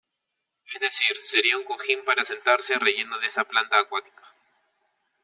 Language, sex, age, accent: Spanish, male, 19-29, Andino-Pacífico: Colombia, Perú, Ecuador, oeste de Bolivia y Venezuela andina